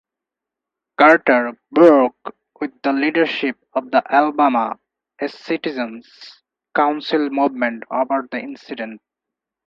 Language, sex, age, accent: English, male, 19-29, India and South Asia (India, Pakistan, Sri Lanka)